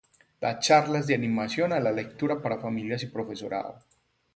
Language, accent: Spanish, Andino-Pacífico: Colombia, Perú, Ecuador, oeste de Bolivia y Venezuela andina